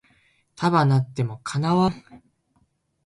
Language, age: Japanese, 19-29